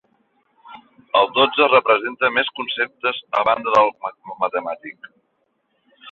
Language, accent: Catalan, gironí